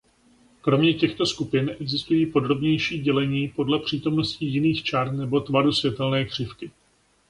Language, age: Czech, 40-49